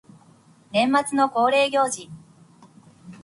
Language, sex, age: Japanese, female, 19-29